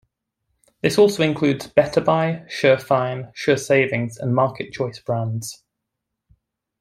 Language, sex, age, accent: English, male, 19-29, England English